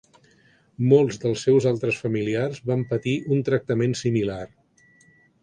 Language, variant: Catalan, Central